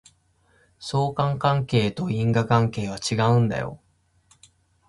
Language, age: Japanese, 19-29